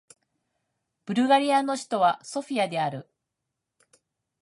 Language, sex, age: Japanese, female, 40-49